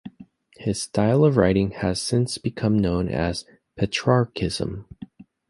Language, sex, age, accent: English, male, 30-39, United States English